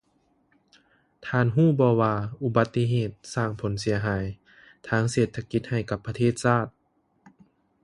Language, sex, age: Lao, male, 19-29